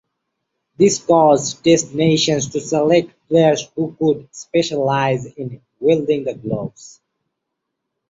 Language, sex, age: English, male, 19-29